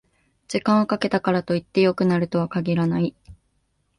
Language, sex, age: Japanese, female, 19-29